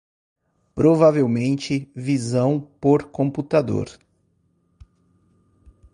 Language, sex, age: Portuguese, male, 40-49